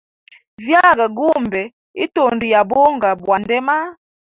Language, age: Hemba, 30-39